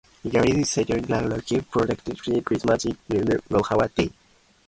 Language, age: English, 19-29